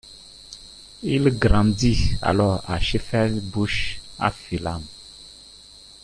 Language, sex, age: French, male, 40-49